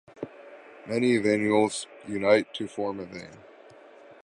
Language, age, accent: English, 19-29, United States English